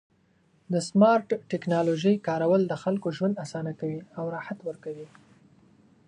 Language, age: Pashto, 19-29